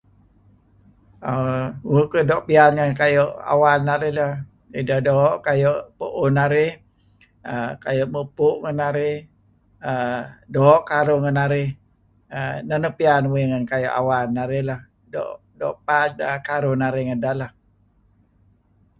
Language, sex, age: Kelabit, male, 70-79